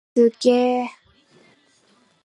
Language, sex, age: Japanese, female, 19-29